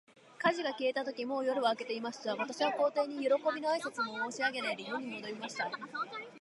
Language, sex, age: Japanese, female, under 19